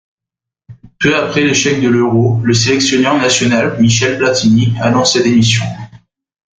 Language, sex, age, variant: French, male, 19-29, Français de métropole